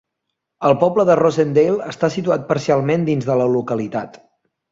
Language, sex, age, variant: Catalan, male, 19-29, Central